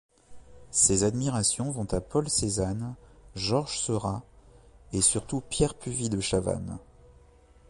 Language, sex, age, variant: French, male, 40-49, Français de métropole